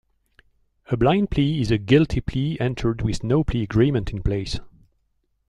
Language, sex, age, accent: English, male, 60-69, United States English